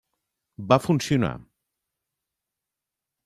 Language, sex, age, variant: Catalan, male, 40-49, Central